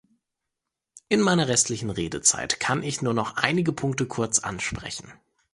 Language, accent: German, Deutschland Deutsch